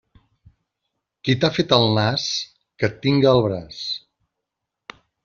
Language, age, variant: Catalan, 40-49, Central